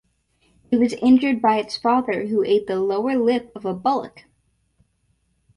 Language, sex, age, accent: English, female, 19-29, United States English